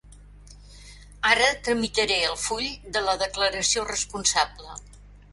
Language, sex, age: Catalan, female, 70-79